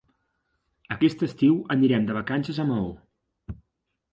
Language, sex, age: Catalan, male, 40-49